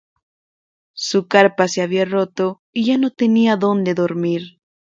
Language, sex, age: Spanish, female, 19-29